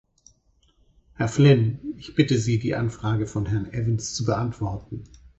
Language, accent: German, Deutschland Deutsch